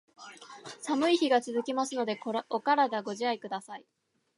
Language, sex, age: Japanese, female, 19-29